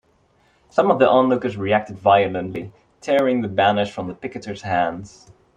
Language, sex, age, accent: English, male, 19-29, Dutch